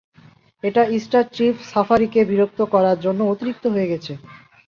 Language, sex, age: Bengali, male, 40-49